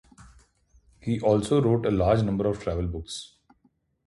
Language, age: English, 30-39